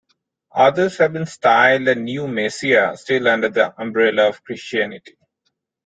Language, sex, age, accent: English, male, 40-49, India and South Asia (India, Pakistan, Sri Lanka)